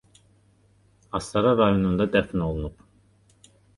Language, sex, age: Azerbaijani, male, 30-39